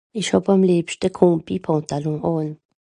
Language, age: Swiss German, 50-59